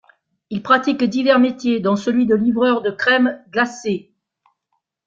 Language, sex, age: French, female, 60-69